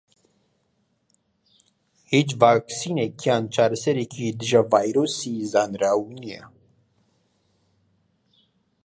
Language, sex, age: Central Kurdish, male, 19-29